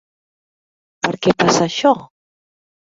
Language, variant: Catalan, Nord-Occidental